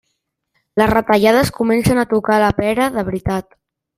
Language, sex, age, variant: Catalan, male, under 19, Central